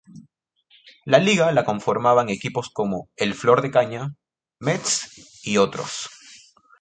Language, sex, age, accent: Spanish, male, under 19, Andino-Pacífico: Colombia, Perú, Ecuador, oeste de Bolivia y Venezuela andina